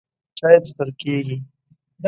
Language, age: Pashto, 19-29